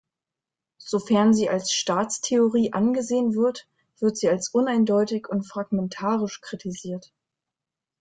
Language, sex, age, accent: German, female, 19-29, Deutschland Deutsch